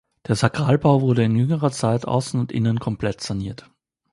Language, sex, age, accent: German, male, 30-39, Österreichisches Deutsch